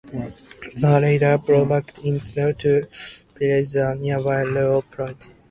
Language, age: English, 19-29